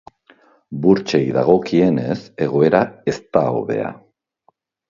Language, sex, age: Basque, male, 60-69